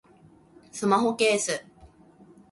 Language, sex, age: Japanese, female, 19-29